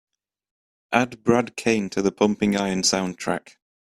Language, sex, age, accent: English, male, 19-29, England English